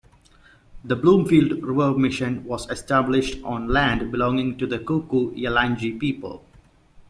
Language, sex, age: English, male, 19-29